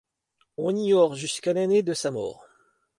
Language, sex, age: French, male, 40-49